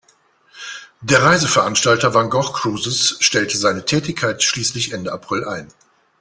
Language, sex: German, male